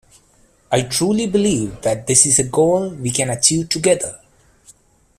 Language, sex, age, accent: English, male, 30-39, India and South Asia (India, Pakistan, Sri Lanka)